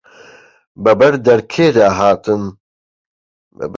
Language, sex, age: Central Kurdish, male, 19-29